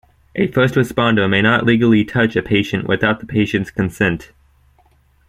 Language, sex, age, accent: English, male, under 19, United States English